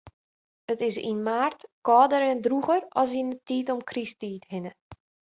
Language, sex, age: Western Frisian, female, 30-39